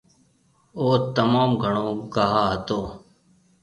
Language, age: Marwari (Pakistan), 30-39